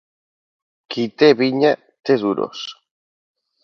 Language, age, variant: Catalan, 19-29, Septentrional